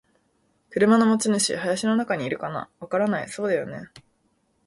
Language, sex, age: Japanese, female, 19-29